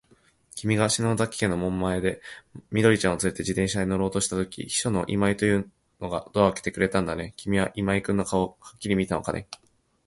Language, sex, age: Japanese, male, 19-29